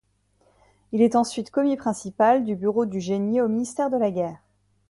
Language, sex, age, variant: French, female, 19-29, Français de métropole